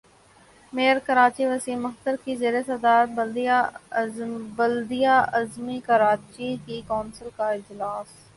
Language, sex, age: Urdu, female, 19-29